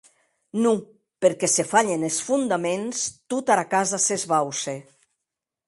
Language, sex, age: Occitan, female, 60-69